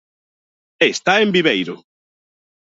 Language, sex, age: Galician, female, 30-39